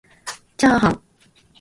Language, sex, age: Japanese, female, 19-29